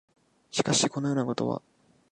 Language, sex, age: Japanese, male, 19-29